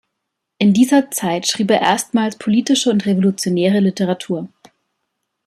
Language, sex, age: German, female, 30-39